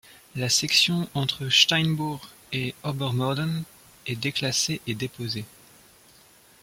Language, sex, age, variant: French, male, 19-29, Français de métropole